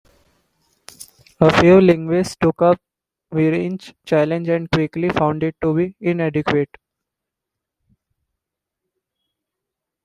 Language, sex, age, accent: English, male, 19-29, India and South Asia (India, Pakistan, Sri Lanka)